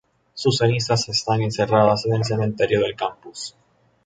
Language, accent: Spanish, Caribe: Cuba, Venezuela, Puerto Rico, República Dominicana, Panamá, Colombia caribeña, México caribeño, Costa del golfo de México